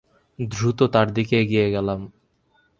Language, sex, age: Bengali, male, 19-29